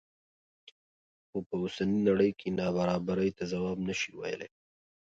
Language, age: Pashto, 30-39